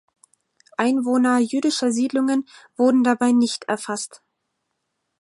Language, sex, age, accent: German, female, 19-29, Deutschland Deutsch